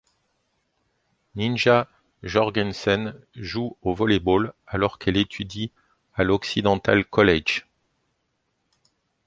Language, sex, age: French, male, 50-59